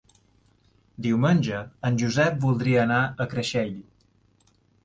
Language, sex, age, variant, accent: Catalan, male, 30-39, Balear, mallorquí